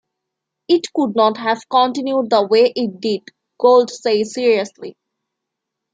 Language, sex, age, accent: English, female, 19-29, India and South Asia (India, Pakistan, Sri Lanka)